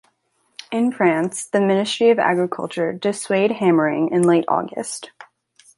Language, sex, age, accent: English, female, 19-29, United States English